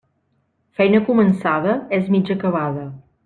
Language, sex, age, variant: Catalan, female, 30-39, Central